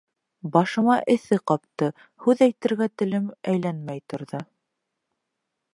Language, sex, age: Bashkir, female, 19-29